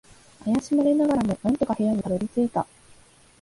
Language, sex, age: Japanese, female, 19-29